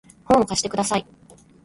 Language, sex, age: Japanese, female, 30-39